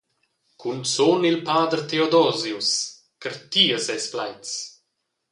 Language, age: Romansh, 19-29